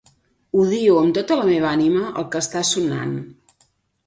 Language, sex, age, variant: Catalan, female, 40-49, Septentrional